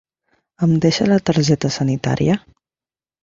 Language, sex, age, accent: Catalan, female, 19-29, aprenent (recent, des del castellà)